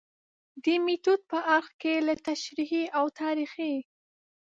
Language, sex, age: Pashto, female, 19-29